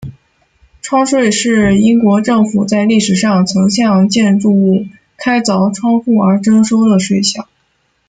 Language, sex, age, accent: Chinese, female, 19-29, 出生地：北京市